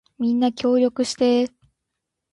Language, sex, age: Japanese, female, 19-29